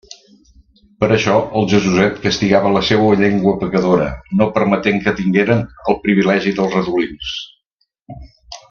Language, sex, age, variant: Catalan, male, 70-79, Central